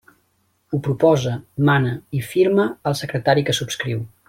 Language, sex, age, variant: Catalan, male, 30-39, Central